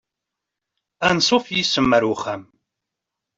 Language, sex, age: Kabyle, male, 40-49